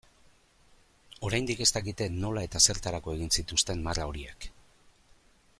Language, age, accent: Basque, 50-59, Erdialdekoa edo Nafarra (Gipuzkoa, Nafarroa)